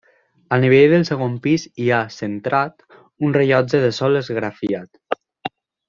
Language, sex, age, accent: Catalan, male, 19-29, valencià